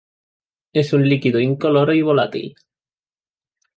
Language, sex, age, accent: Spanish, male, 19-29, España: Norte peninsular (Asturias, Castilla y León, Cantabria, País Vasco, Navarra, Aragón, La Rioja, Guadalajara, Cuenca)